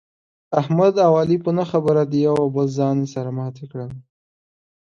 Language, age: Pashto, under 19